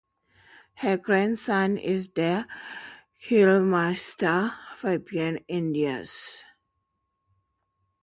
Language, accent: English, Southern African (South Africa, Zimbabwe, Namibia)